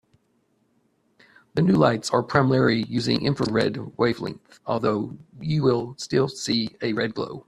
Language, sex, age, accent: English, male, 40-49, United States English